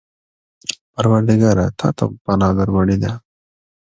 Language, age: Pashto, 19-29